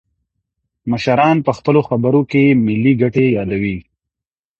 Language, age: Pashto, 30-39